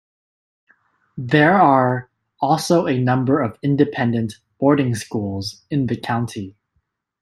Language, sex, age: English, male, 19-29